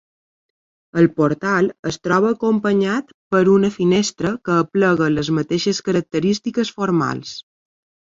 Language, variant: Catalan, Balear